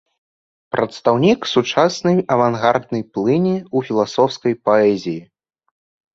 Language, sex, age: Belarusian, male, under 19